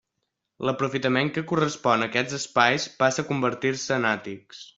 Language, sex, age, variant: Catalan, male, under 19, Balear